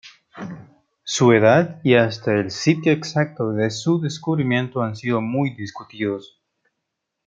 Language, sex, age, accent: Spanish, male, 19-29, América central